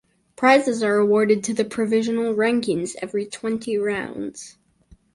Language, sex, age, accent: English, male, under 19, Canadian English